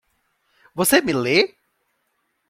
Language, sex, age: Portuguese, male, 19-29